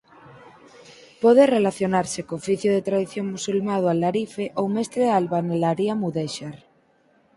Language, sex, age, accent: Galician, female, 19-29, Normativo (estándar)